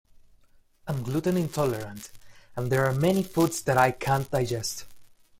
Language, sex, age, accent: English, male, 19-29, United States English